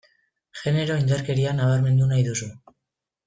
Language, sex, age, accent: Basque, female, 19-29, Mendebalekoa (Araba, Bizkaia, Gipuzkoako mendebaleko herri batzuk)